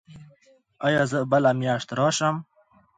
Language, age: Pashto, 19-29